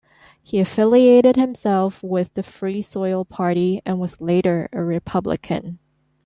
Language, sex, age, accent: English, female, 19-29, Hong Kong English